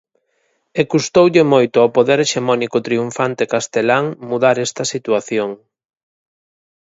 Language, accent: Galician, Atlántico (seseo e gheada)